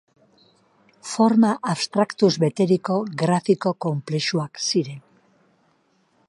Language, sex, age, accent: Basque, female, 50-59, Mendebalekoa (Araba, Bizkaia, Gipuzkoako mendebaleko herri batzuk)